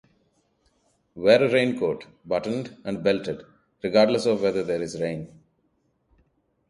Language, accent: English, India and South Asia (India, Pakistan, Sri Lanka)